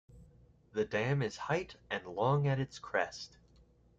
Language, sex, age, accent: English, male, 19-29, United States English